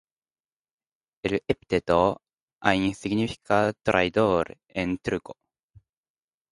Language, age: Spanish, 19-29